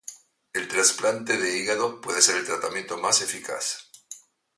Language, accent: Spanish, Rioplatense: Argentina, Uruguay, este de Bolivia, Paraguay